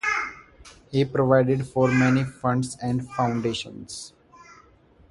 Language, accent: English, India and South Asia (India, Pakistan, Sri Lanka)